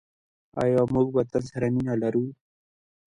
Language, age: Pashto, 19-29